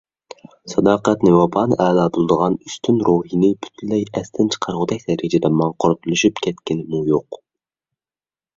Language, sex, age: Uyghur, male, 19-29